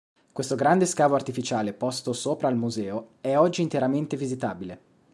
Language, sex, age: Italian, male, 30-39